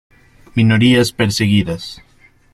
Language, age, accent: Spanish, 30-39, México